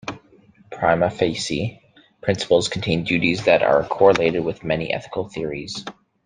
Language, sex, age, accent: English, male, 30-39, Canadian English